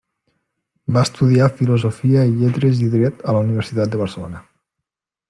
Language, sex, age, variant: Catalan, male, 19-29, Nord-Occidental